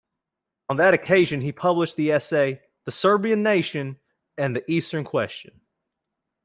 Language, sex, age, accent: English, male, 19-29, United States English